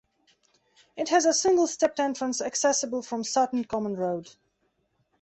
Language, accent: English, England English